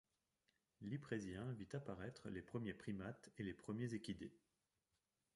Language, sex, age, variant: French, male, 40-49, Français de métropole